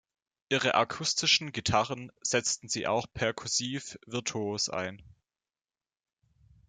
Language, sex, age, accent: German, male, under 19, Deutschland Deutsch